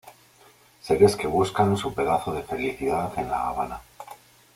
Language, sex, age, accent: Spanish, male, 40-49, España: Norte peninsular (Asturias, Castilla y León, Cantabria, País Vasco, Navarra, Aragón, La Rioja, Guadalajara, Cuenca)